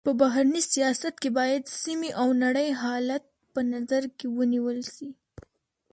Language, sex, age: Pashto, female, under 19